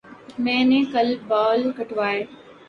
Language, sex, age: Urdu, female, 19-29